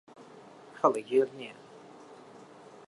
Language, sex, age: Central Kurdish, male, 19-29